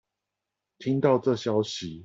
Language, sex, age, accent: Chinese, male, 30-39, 出生地：新北市